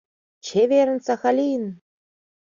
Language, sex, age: Mari, female, 30-39